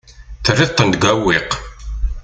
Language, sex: Kabyle, male